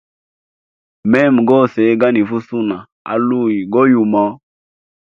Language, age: Hemba, 30-39